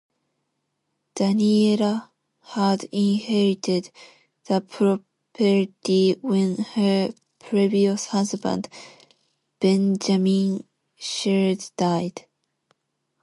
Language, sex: English, female